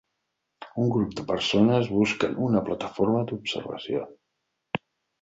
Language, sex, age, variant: Catalan, male, 60-69, Central